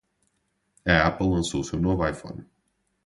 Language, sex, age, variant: Portuguese, male, 19-29, Portuguese (Portugal)